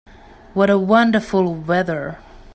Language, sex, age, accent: English, female, 19-29, England English